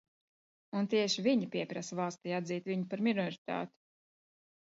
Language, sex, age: Latvian, female, 40-49